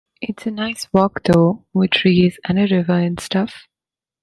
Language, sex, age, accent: English, female, 19-29, India and South Asia (India, Pakistan, Sri Lanka)